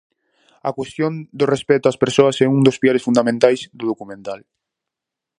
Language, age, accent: Galician, 19-29, Normativo (estándar)